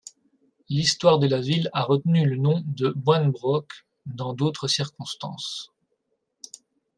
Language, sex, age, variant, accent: French, male, 30-39, Français d'Europe, Français de Belgique